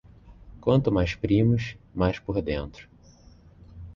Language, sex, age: Portuguese, male, 19-29